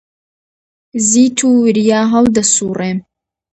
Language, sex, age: Central Kurdish, female, under 19